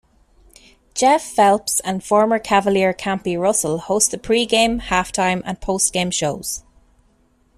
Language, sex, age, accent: English, female, 30-39, Irish English